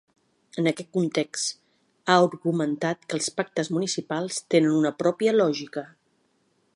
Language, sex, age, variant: Catalan, female, 50-59, Central